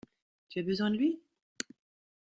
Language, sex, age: French, female, 50-59